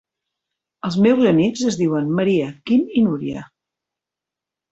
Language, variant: Catalan, Central